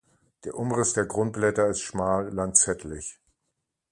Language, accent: German, Deutschland Deutsch